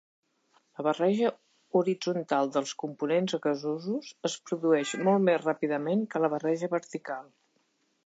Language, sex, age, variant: Catalan, female, 60-69, Central